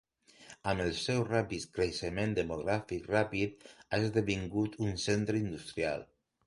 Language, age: Catalan, 40-49